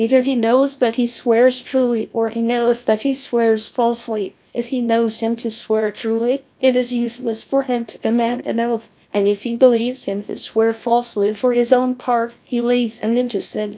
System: TTS, GlowTTS